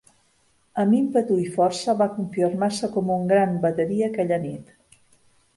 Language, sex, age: Catalan, female, 50-59